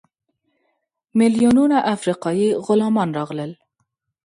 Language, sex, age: Pashto, female, 30-39